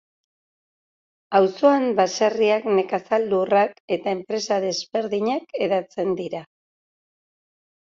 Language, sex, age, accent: Basque, female, 50-59, Erdialdekoa edo Nafarra (Gipuzkoa, Nafarroa)